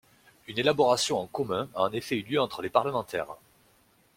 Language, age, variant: French, 30-39, Français de métropole